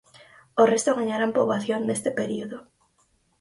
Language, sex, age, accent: Galician, female, 19-29, Normativo (estándar)